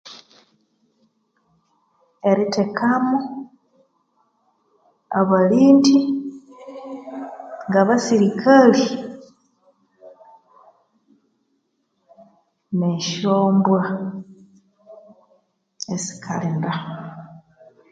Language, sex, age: Konzo, female, 30-39